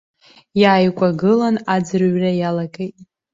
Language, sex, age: Abkhazian, female, under 19